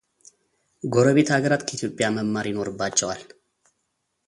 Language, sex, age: Amharic, male, 30-39